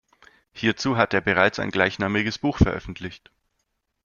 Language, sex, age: German, male, 30-39